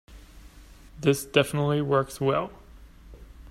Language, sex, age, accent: English, male, 19-29, United States English